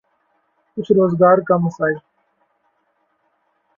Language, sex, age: Urdu, male, 19-29